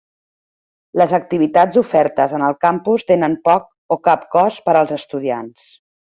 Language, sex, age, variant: Catalan, female, 40-49, Central